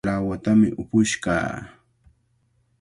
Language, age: Cajatambo North Lima Quechua, 19-29